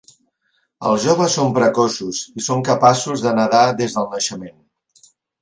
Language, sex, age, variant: Catalan, male, 50-59, Central